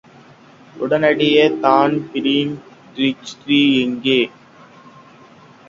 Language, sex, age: Tamil, male, under 19